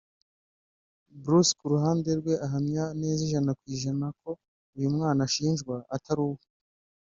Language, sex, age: Kinyarwanda, male, 30-39